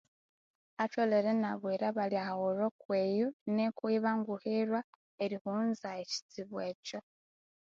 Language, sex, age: Konzo, female, 19-29